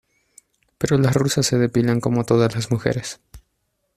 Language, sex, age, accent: Spanish, male, 19-29, Andino-Pacífico: Colombia, Perú, Ecuador, oeste de Bolivia y Venezuela andina